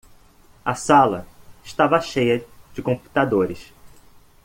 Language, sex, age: Portuguese, male, 30-39